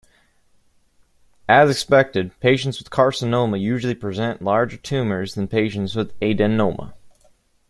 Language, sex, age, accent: English, male, 19-29, United States English